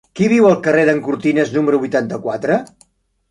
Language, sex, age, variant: Catalan, male, 60-69, Central